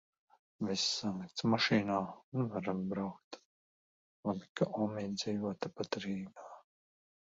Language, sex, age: Latvian, male, 40-49